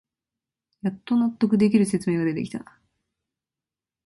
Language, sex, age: Japanese, female, 19-29